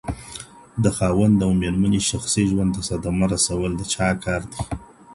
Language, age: Pashto, 40-49